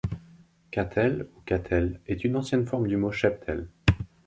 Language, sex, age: French, male, 40-49